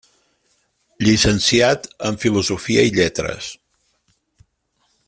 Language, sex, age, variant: Catalan, male, 50-59, Central